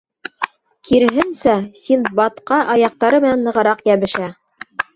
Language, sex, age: Bashkir, female, 30-39